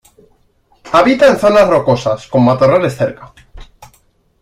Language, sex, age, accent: Spanish, male, under 19, España: Centro-Sur peninsular (Madrid, Toledo, Castilla-La Mancha)